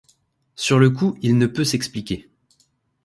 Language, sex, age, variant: French, male, 19-29, Français de métropole